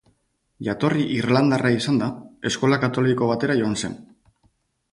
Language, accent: Basque, Mendebalekoa (Araba, Bizkaia, Gipuzkoako mendebaleko herri batzuk)